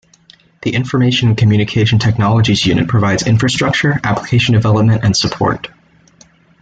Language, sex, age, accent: English, male, 19-29, United States English